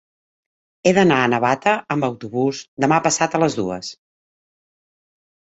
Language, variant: Catalan, Central